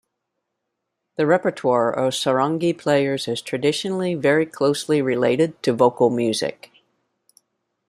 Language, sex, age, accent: English, female, 60-69, United States English